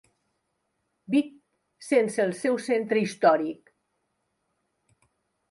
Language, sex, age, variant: Catalan, female, 50-59, Central